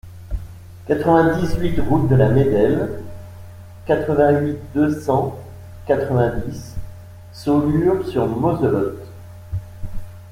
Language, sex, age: French, male, 50-59